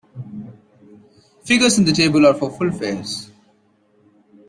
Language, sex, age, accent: English, male, 19-29, India and South Asia (India, Pakistan, Sri Lanka)